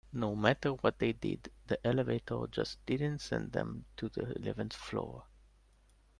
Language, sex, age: English, male, 30-39